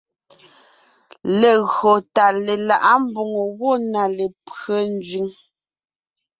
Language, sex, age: Ngiemboon, female, 30-39